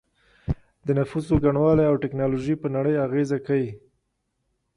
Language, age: Pashto, 30-39